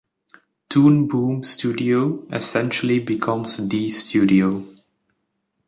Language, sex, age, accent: English, male, 19-29, England English